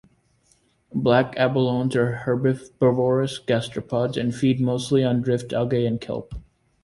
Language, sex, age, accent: English, male, 19-29, United States English